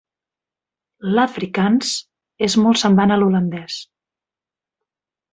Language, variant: Catalan, Central